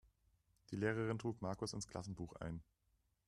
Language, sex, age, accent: German, male, 19-29, Deutschland Deutsch